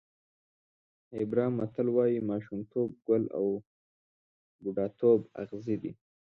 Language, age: Pashto, 19-29